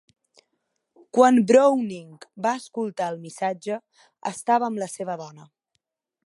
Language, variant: Catalan, Central